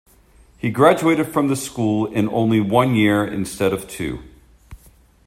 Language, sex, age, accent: English, male, 40-49, United States English